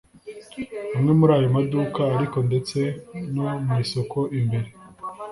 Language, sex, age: Kinyarwanda, male, 19-29